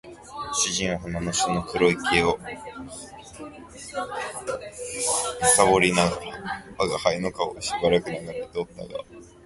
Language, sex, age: Japanese, male, 19-29